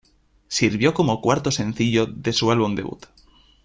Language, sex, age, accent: Spanish, male, under 19, España: Norte peninsular (Asturias, Castilla y León, Cantabria, País Vasco, Navarra, Aragón, La Rioja, Guadalajara, Cuenca)